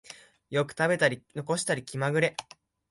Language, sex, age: Japanese, male, 19-29